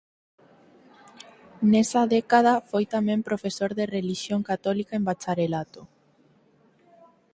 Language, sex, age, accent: Galician, female, under 19, Normativo (estándar)